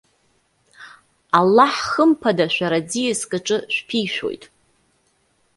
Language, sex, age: Abkhazian, female, 30-39